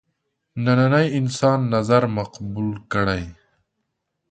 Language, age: Pashto, 30-39